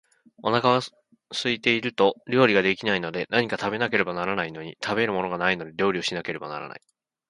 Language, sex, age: Japanese, male, 19-29